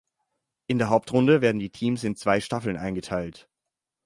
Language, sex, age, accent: German, male, 19-29, Österreichisches Deutsch